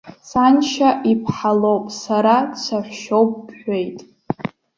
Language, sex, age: Abkhazian, female, under 19